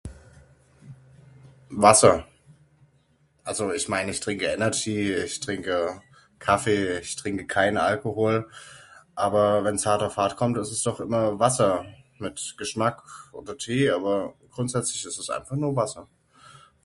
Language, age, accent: German, 30-39, Deutschland Deutsch